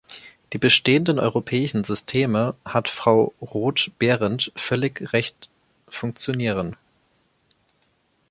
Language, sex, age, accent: German, male, 19-29, Deutschland Deutsch